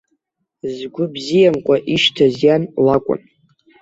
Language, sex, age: Abkhazian, male, under 19